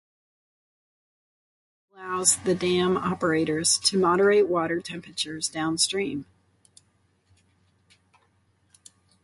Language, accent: English, United States English